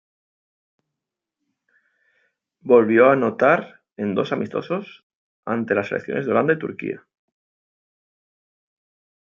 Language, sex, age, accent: Spanish, male, 40-49, España: Sur peninsular (Andalucia, Extremadura, Murcia)